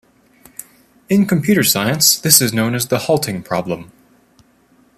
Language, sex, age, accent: English, male, 30-39, United States English